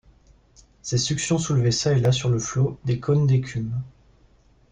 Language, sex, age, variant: French, male, 19-29, Français de métropole